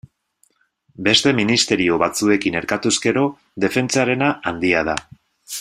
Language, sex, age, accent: Basque, male, 30-39, Mendebalekoa (Araba, Bizkaia, Gipuzkoako mendebaleko herri batzuk)